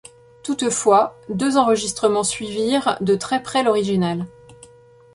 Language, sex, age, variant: French, female, 30-39, Français de métropole